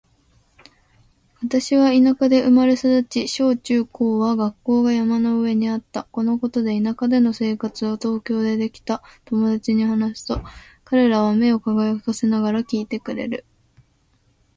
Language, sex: Japanese, female